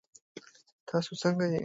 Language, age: Pashto, 19-29